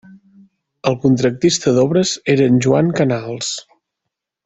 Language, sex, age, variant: Catalan, male, 30-39, Septentrional